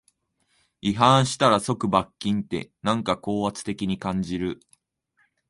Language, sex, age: Japanese, male, 19-29